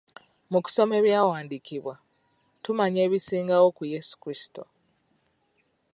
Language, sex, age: Ganda, female, 19-29